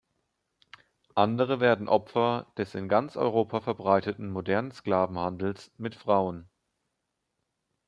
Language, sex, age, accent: German, male, 19-29, Deutschland Deutsch